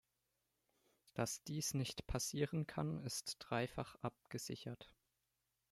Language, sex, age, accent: German, male, under 19, Deutschland Deutsch